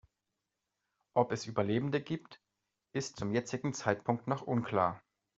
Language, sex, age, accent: German, male, 40-49, Deutschland Deutsch